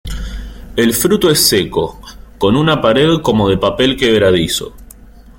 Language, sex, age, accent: Spanish, male, 19-29, Rioplatense: Argentina, Uruguay, este de Bolivia, Paraguay